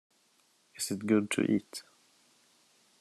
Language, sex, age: English, male, 30-39